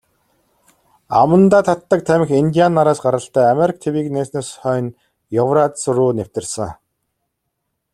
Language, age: Mongolian, 90+